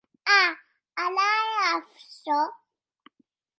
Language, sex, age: Occitan, female, 30-39